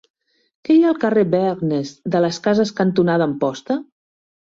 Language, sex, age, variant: Catalan, female, 50-59, Central